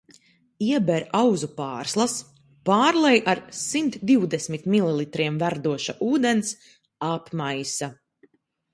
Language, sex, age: Latvian, female, 19-29